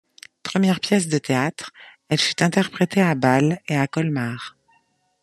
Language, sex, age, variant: French, female, 40-49, Français de métropole